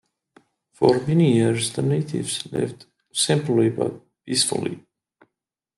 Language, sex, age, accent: English, male, 19-29, United States English